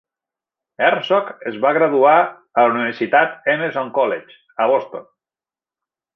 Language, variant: Catalan, Central